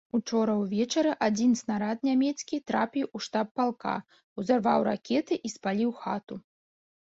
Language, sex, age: Belarusian, female, 30-39